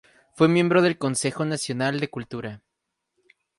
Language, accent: Spanish, México